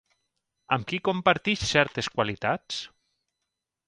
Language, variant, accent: Catalan, Valencià meridional, valencià